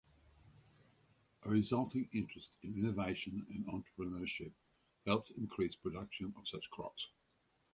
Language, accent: English, Australian English